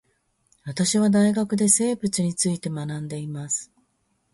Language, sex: Japanese, female